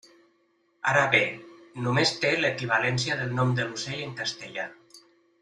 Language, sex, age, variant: Catalan, male, 50-59, Central